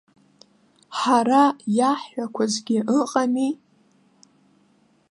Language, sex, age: Abkhazian, female, under 19